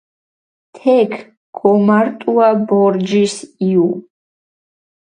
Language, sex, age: Mingrelian, female, 19-29